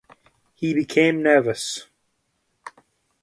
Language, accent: English, Irish English